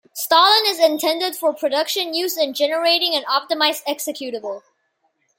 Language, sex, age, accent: English, male, under 19, United States English